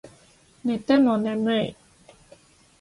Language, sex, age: Japanese, female, 30-39